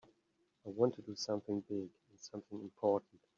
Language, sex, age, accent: English, male, 30-39, United States English